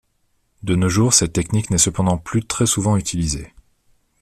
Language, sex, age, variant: French, male, 30-39, Français de métropole